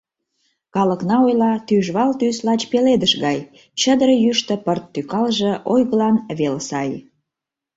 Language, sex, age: Mari, female, 40-49